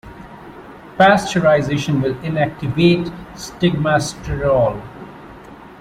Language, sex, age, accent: English, male, 30-39, India and South Asia (India, Pakistan, Sri Lanka)